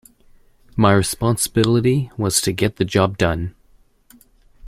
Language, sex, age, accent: English, male, 19-29, Canadian English